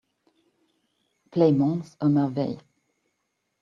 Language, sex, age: English, female, 50-59